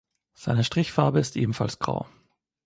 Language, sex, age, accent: German, male, 30-39, Österreichisches Deutsch